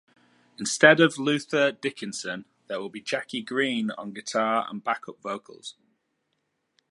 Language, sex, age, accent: English, male, 19-29, England English